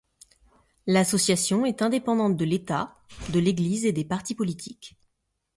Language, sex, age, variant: French, female, 30-39, Français de métropole